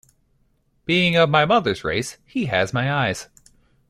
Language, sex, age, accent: English, male, 19-29, United States English